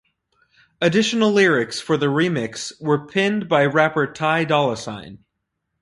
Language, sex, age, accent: English, male, 19-29, United States English